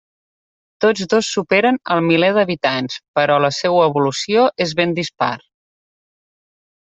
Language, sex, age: Catalan, female, 40-49